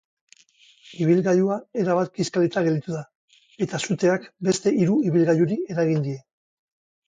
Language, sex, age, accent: Basque, male, 50-59, Mendebalekoa (Araba, Bizkaia, Gipuzkoako mendebaleko herri batzuk)